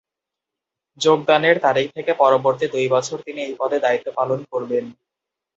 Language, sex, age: Bengali, male, 19-29